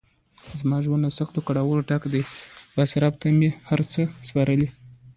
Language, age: Pashto, under 19